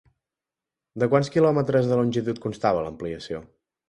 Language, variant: Catalan, Central